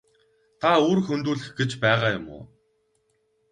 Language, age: Mongolian, 19-29